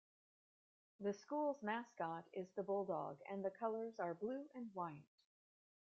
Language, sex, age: English, female, 40-49